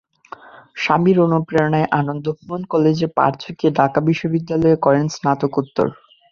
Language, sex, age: Bengali, male, 19-29